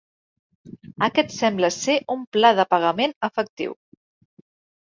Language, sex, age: Catalan, female, 30-39